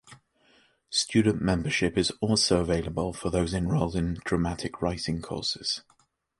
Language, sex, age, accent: English, male, under 19, England English